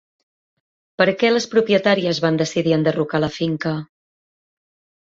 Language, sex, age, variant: Catalan, female, 40-49, Central